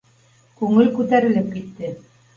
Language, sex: Bashkir, female